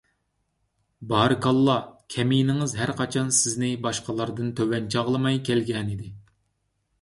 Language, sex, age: Uyghur, male, 30-39